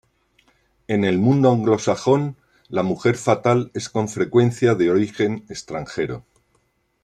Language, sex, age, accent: Spanish, male, 60-69, España: Centro-Sur peninsular (Madrid, Toledo, Castilla-La Mancha)